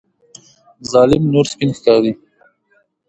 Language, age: Pashto, 19-29